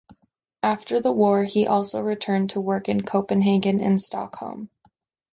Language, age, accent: English, 19-29, United States English